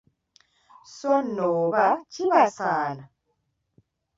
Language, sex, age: Ganda, female, 19-29